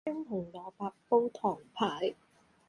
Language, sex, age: Cantonese, female, 40-49